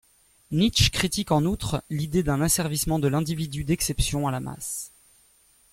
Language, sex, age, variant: French, male, 30-39, Français de métropole